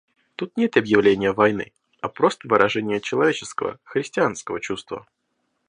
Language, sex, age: Russian, male, 19-29